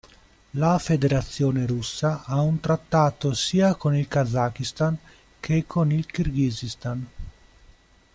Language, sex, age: Italian, male, 30-39